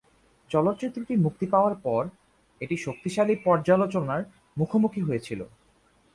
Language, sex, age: Bengali, male, 19-29